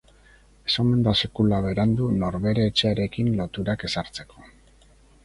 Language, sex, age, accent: Basque, male, 50-59, Erdialdekoa edo Nafarra (Gipuzkoa, Nafarroa)